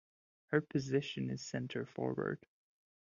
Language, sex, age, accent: English, male, 30-39, India and South Asia (India, Pakistan, Sri Lanka)